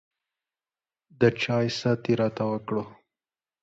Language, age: Pashto, 19-29